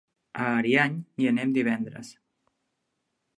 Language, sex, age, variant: Catalan, male, 30-39, Nord-Occidental